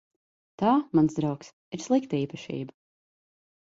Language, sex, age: Latvian, female, 30-39